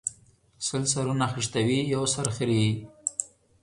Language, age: Pashto, 30-39